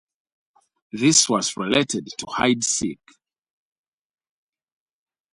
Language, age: English, 40-49